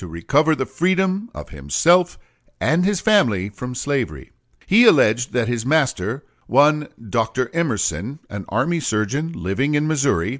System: none